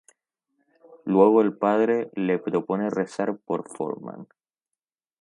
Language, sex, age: Spanish, male, 19-29